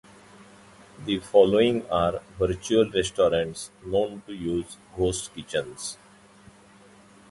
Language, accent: English, India and South Asia (India, Pakistan, Sri Lanka)